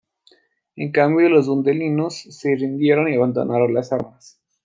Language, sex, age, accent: Spanish, male, 19-29, Andino-Pacífico: Colombia, Perú, Ecuador, oeste de Bolivia y Venezuela andina